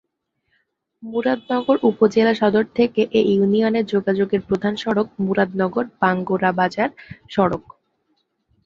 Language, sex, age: Bengali, female, 19-29